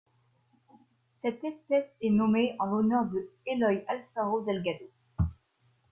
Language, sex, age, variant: French, female, 19-29, Français de métropole